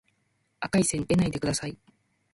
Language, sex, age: Japanese, female, 19-29